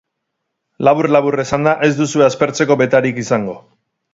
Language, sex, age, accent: Basque, male, 30-39, Erdialdekoa edo Nafarra (Gipuzkoa, Nafarroa)